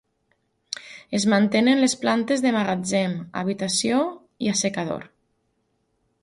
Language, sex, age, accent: Catalan, female, 40-49, valencià